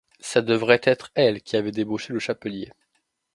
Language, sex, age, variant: French, male, 19-29, Français de métropole